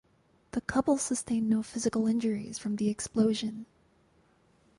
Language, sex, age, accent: English, female, 19-29, United States English